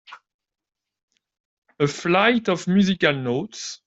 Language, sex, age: English, male, 40-49